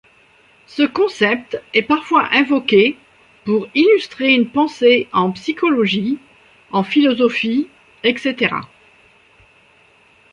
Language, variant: French, Français de métropole